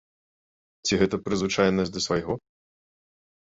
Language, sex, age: Belarusian, male, 30-39